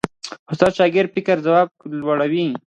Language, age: Pashto, under 19